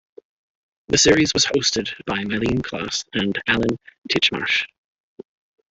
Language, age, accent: English, 30-39, Canadian English